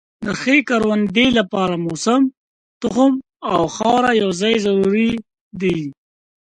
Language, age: Pashto, 19-29